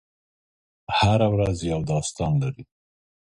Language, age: Pashto, 60-69